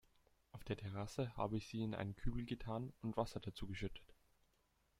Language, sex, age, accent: German, male, under 19, Österreichisches Deutsch